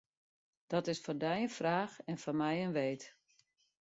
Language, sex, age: Western Frisian, female, 60-69